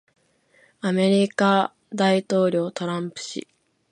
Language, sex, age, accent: Japanese, female, 19-29, 標準語